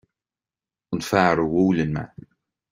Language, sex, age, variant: Irish, male, 19-29, Gaeilge Chonnacht